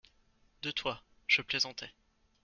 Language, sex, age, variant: French, male, 19-29, Français de métropole